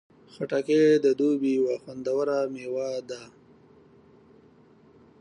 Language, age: Pashto, 30-39